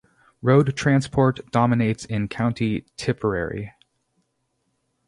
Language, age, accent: English, 30-39, United States English